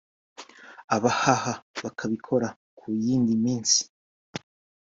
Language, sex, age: Kinyarwanda, male, 19-29